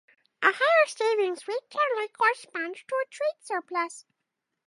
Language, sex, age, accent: English, female, under 19, United States English